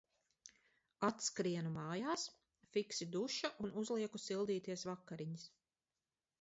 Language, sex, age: Latvian, female, 40-49